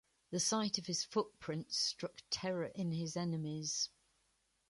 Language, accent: English, England English